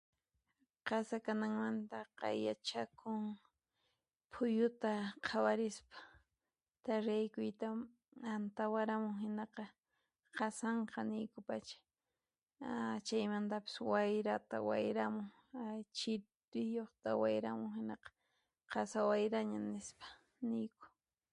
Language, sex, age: Puno Quechua, female, 30-39